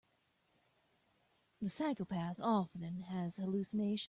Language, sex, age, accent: English, female, 30-39, United States English